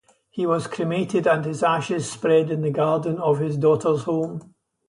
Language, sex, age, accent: English, male, 70-79, Scottish English